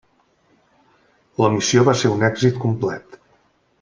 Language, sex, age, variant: Catalan, male, 60-69, Central